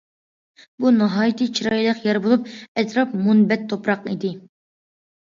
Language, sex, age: Uyghur, female, under 19